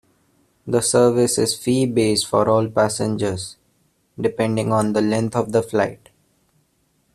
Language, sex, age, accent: English, male, 19-29, India and South Asia (India, Pakistan, Sri Lanka)